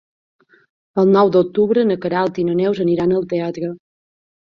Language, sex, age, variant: Catalan, female, 40-49, Balear